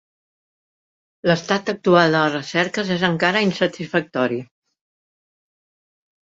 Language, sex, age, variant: Catalan, female, 60-69, Central